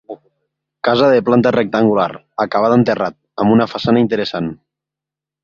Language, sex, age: Catalan, female, 50-59